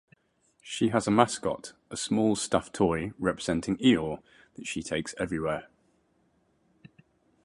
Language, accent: English, England English